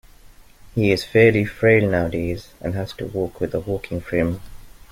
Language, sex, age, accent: English, male, 19-29, England English